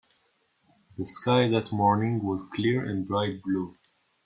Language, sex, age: English, male, 19-29